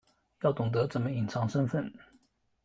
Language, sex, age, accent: Chinese, male, 19-29, 出生地：江苏省